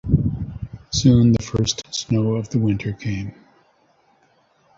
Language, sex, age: English, male, 70-79